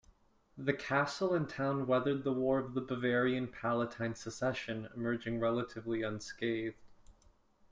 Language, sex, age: English, male, 19-29